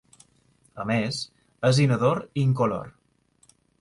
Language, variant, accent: Catalan, Balear, mallorquí